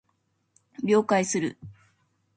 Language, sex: Japanese, female